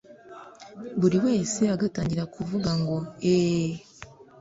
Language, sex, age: Kinyarwanda, female, 19-29